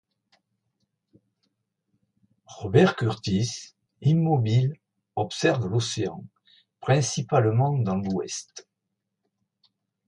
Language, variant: French, Français de métropole